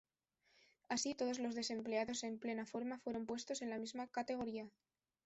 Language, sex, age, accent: Spanish, female, 19-29, España: Centro-Sur peninsular (Madrid, Toledo, Castilla-La Mancha)